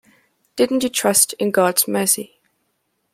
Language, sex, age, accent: English, female, under 19, England English